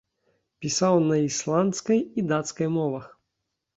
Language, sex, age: Belarusian, male, 19-29